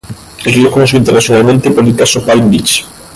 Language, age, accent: Spanish, 19-29, España: Islas Canarias